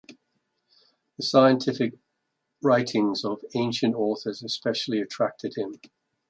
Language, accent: English, England English